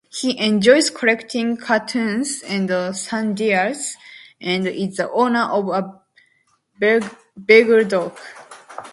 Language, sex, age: English, female, under 19